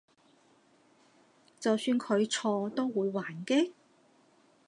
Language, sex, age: Cantonese, female, 40-49